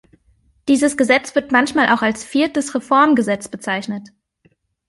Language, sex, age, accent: German, female, 30-39, Deutschland Deutsch